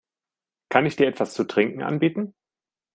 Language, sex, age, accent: German, male, 19-29, Deutschland Deutsch